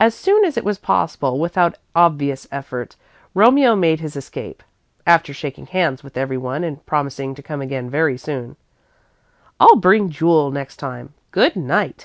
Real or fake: real